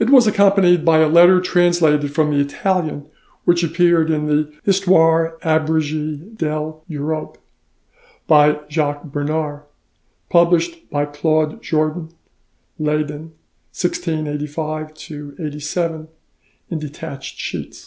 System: none